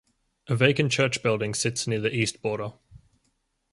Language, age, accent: English, 19-29, Australian English